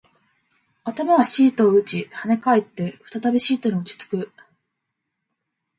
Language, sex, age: Japanese, female, 19-29